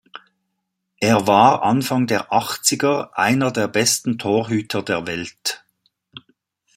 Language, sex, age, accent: German, male, 60-69, Schweizerdeutsch